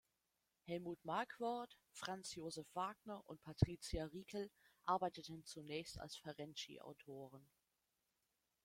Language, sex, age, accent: German, female, 30-39, Deutschland Deutsch